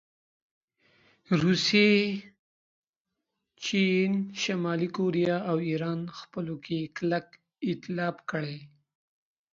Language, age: Pashto, 19-29